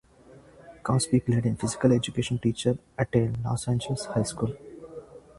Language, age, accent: English, 19-29, India and South Asia (India, Pakistan, Sri Lanka)